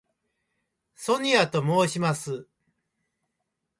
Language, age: Japanese, 70-79